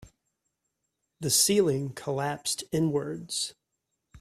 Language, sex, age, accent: English, male, 40-49, United States English